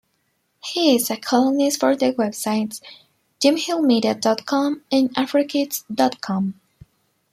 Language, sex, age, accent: English, female, 19-29, United States English